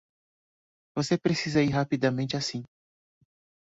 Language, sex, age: Portuguese, male, 30-39